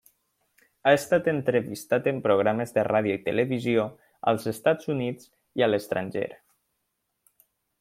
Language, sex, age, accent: Catalan, male, under 19, valencià